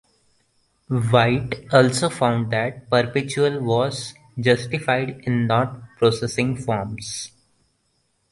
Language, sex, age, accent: English, male, under 19, India and South Asia (India, Pakistan, Sri Lanka)